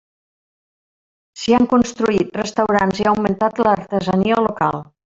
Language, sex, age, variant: Catalan, female, 60-69, Central